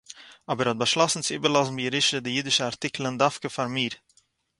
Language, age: Yiddish, under 19